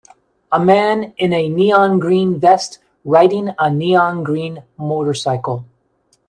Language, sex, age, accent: English, male, 50-59, United States English